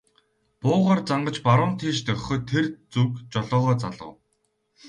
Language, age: Mongolian, 19-29